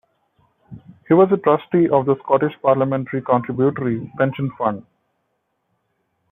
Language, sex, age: English, male, 30-39